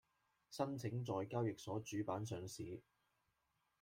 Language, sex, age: Cantonese, male, 19-29